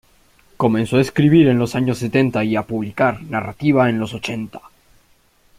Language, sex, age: Spanish, male, under 19